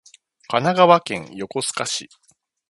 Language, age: Japanese, 30-39